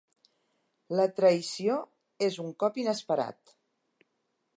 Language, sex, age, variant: Catalan, female, 60-69, Central